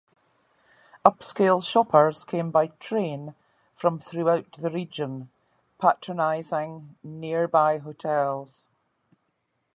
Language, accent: English, Scottish English